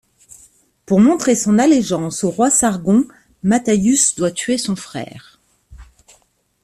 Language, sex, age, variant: French, female, 40-49, Français de métropole